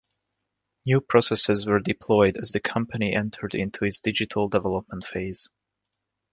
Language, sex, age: English, male, 19-29